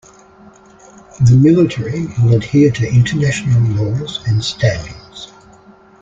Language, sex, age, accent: English, male, 60-69, Australian English